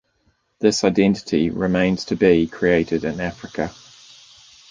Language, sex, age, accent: English, male, 30-39, New Zealand English